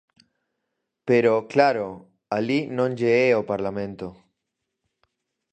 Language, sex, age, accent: Galician, male, 19-29, Normativo (estándar)